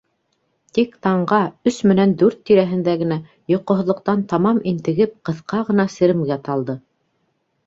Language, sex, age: Bashkir, female, 30-39